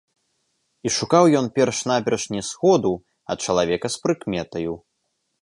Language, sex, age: Belarusian, male, 19-29